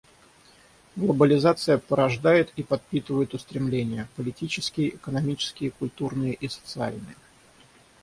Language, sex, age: Russian, male, 30-39